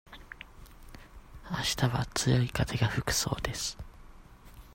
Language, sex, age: Japanese, male, 19-29